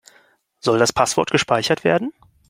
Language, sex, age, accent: German, male, 19-29, Deutschland Deutsch